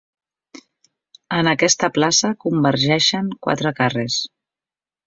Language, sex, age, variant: Catalan, female, 40-49, Central